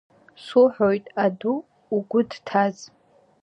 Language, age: Abkhazian, under 19